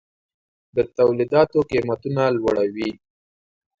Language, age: Pashto, 19-29